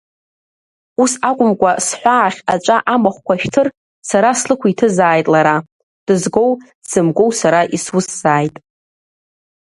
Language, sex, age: Abkhazian, female, under 19